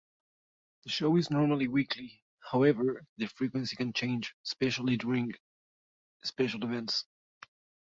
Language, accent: English, United States English